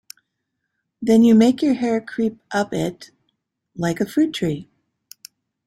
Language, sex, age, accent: English, female, 50-59, United States English